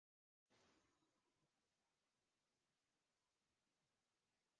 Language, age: Georgian, 19-29